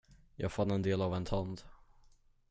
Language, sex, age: Swedish, male, under 19